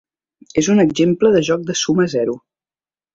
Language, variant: Catalan, Central